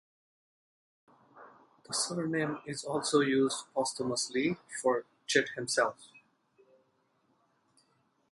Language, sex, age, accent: English, male, 30-39, India and South Asia (India, Pakistan, Sri Lanka)